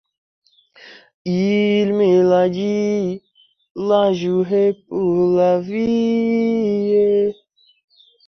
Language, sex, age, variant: Portuguese, male, under 19, Portuguese (Brasil)